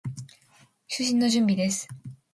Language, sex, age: Japanese, female, under 19